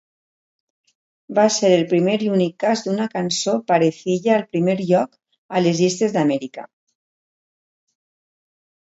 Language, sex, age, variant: Catalan, female, 50-59, Valencià meridional